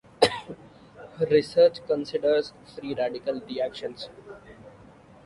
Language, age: English, 19-29